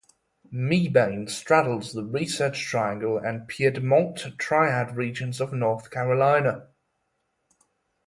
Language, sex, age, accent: English, male, 19-29, England English